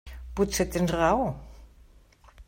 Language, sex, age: Catalan, female, 60-69